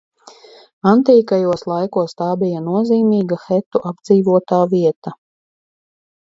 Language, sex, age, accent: Latvian, female, 50-59, Riga